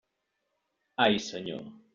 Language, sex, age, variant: Catalan, male, 30-39, Central